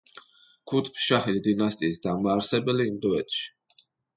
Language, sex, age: Georgian, male, 30-39